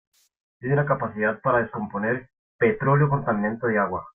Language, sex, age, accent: Spanish, male, 19-29, América central